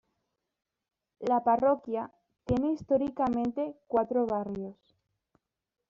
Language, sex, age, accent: Spanish, female, under 19, España: Norte peninsular (Asturias, Castilla y León, Cantabria, País Vasco, Navarra, Aragón, La Rioja, Guadalajara, Cuenca)